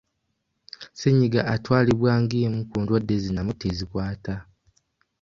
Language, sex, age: Ganda, male, 19-29